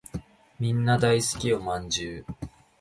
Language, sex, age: Japanese, male, under 19